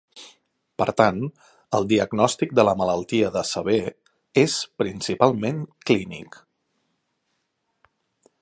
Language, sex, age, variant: Catalan, male, 40-49, Central